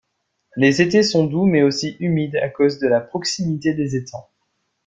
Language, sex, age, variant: French, male, 19-29, Français de métropole